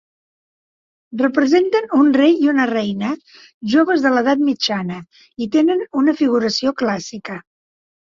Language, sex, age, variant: Catalan, female, 70-79, Central